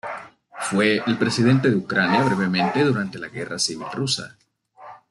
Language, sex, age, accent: Spanish, male, 19-29, América central